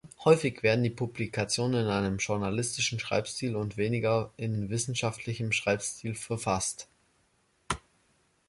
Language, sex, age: German, male, under 19